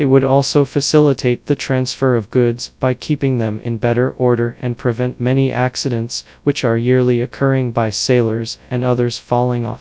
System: TTS, FastPitch